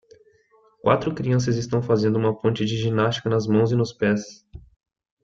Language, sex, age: Portuguese, male, 19-29